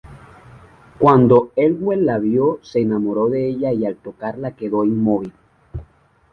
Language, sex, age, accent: Spanish, male, 30-39, Caribe: Cuba, Venezuela, Puerto Rico, República Dominicana, Panamá, Colombia caribeña, México caribeño, Costa del golfo de México